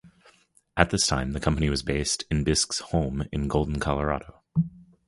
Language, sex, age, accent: English, male, 30-39, United States English